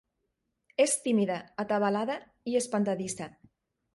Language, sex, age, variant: Catalan, female, 30-39, Nord-Occidental